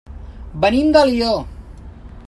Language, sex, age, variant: Catalan, male, 40-49, Central